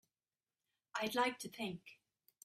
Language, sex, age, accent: English, female, 30-39, Irish English